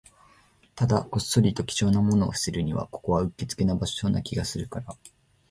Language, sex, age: Japanese, male, 19-29